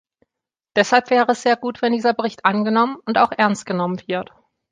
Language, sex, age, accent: German, female, 19-29, Deutschland Deutsch